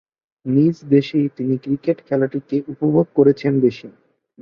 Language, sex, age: Bengali, male, 19-29